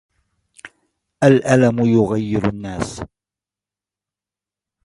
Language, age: Arabic, 40-49